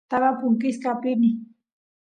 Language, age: Santiago del Estero Quichua, 30-39